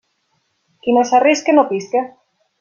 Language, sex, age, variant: Catalan, female, 19-29, Nord-Occidental